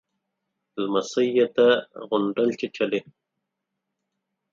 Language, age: Pashto, 40-49